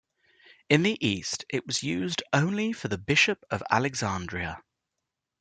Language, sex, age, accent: English, male, 19-29, England English